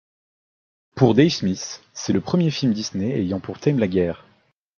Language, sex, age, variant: French, male, 19-29, Français de métropole